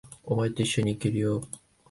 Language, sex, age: Japanese, male, 19-29